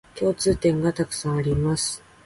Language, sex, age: Japanese, female, 19-29